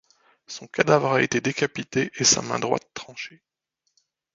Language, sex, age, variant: French, male, 50-59, Français de métropole